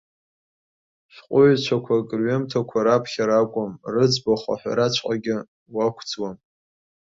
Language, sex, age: Abkhazian, male, under 19